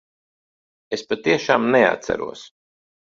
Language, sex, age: Latvian, male, 40-49